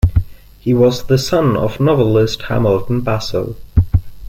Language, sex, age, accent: English, male, 19-29, England English